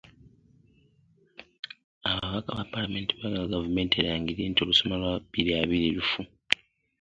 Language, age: Ganda, under 19